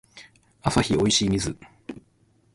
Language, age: Japanese, 30-39